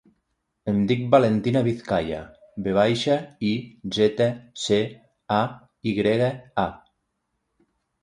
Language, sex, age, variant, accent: Catalan, male, 30-39, Nord-Occidental, nord-occidental; Lleidatà